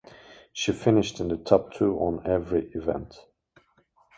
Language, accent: English, United States English; Australian English